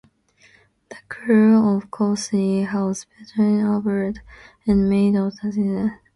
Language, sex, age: English, female, under 19